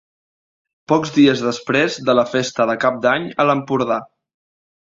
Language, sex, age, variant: Catalan, male, 19-29, Central